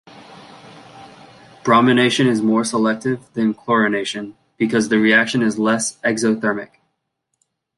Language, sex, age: English, male, 19-29